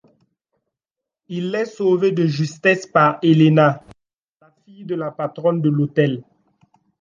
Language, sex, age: French, male, 19-29